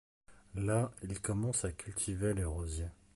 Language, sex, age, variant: French, male, 30-39, Français de métropole